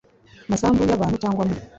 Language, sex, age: Kinyarwanda, female, 19-29